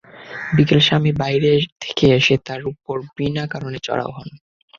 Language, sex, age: Bengali, male, 19-29